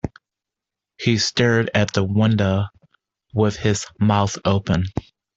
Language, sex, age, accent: English, male, 30-39, United States English